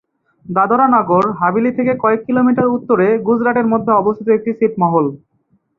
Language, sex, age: Bengali, male, 19-29